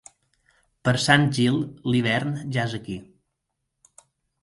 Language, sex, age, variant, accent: Catalan, male, 19-29, Balear, mallorquí